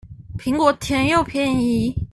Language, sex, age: Chinese, female, 19-29